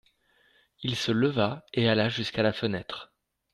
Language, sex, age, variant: French, male, 30-39, Français de métropole